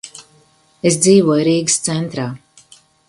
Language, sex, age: Latvian, female, 50-59